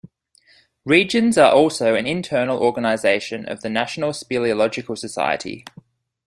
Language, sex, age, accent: English, male, 19-29, Australian English